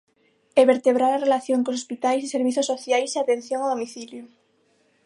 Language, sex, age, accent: Galician, female, under 19, Normativo (estándar); Neofalante